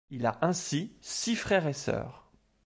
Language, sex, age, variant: French, male, 30-39, Français de métropole